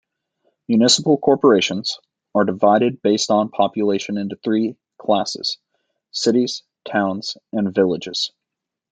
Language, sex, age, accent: English, male, 30-39, United States English